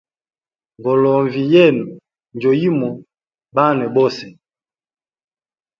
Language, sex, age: Hemba, male, 30-39